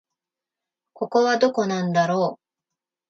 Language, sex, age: Japanese, female, 40-49